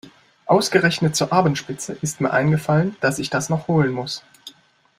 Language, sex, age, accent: German, male, 19-29, Deutschland Deutsch